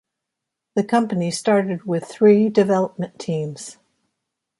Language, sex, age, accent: English, female, 60-69, United States English